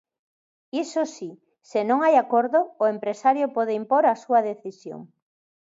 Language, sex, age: Galician, female, 50-59